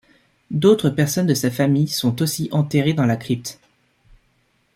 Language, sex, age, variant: French, male, 19-29, Français de métropole